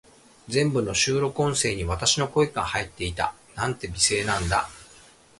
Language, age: Japanese, 40-49